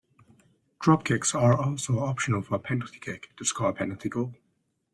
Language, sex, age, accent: English, male, under 19, England English